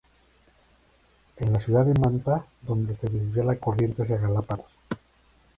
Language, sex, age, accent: Spanish, male, 30-39, México